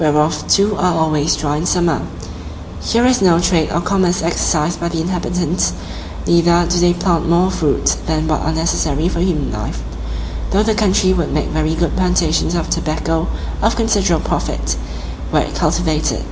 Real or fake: real